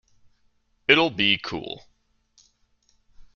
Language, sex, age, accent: English, male, 19-29, United States English